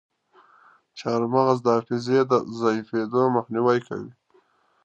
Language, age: Pashto, 30-39